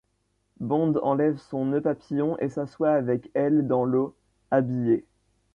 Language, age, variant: French, under 19, Français de métropole